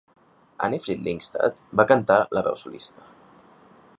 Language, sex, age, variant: Catalan, male, 19-29, Central